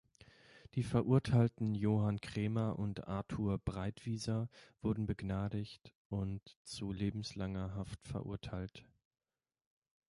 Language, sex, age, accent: German, male, 30-39, Deutschland Deutsch